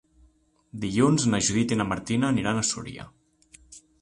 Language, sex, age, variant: Catalan, male, 30-39, Central